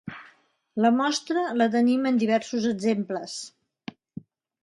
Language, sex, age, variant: Catalan, female, 60-69, Central